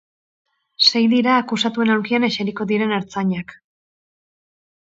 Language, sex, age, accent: Basque, female, 30-39, Erdialdekoa edo Nafarra (Gipuzkoa, Nafarroa)